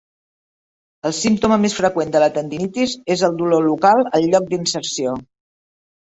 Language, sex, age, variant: Catalan, female, 50-59, Central